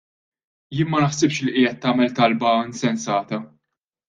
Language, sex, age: Maltese, male, 30-39